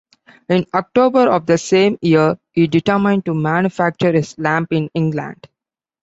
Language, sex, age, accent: English, male, 19-29, India and South Asia (India, Pakistan, Sri Lanka)